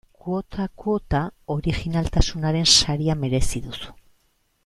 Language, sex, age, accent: Basque, female, 40-49, Mendebalekoa (Araba, Bizkaia, Gipuzkoako mendebaleko herri batzuk)